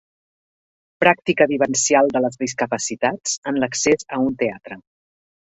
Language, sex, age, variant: Catalan, female, 40-49, Central